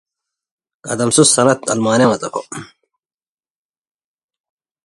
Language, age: English, 30-39